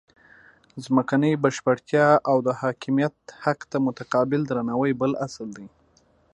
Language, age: Pashto, 19-29